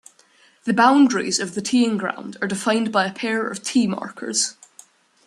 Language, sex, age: English, male, under 19